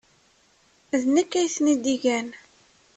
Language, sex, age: Kabyle, female, 30-39